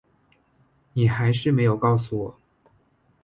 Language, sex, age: Chinese, male, 19-29